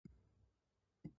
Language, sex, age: Swiss German, female, 60-69